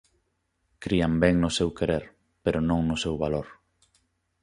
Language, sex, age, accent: Galician, male, 30-39, Normativo (estándar)